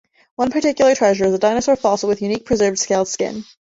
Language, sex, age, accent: English, female, 19-29, England English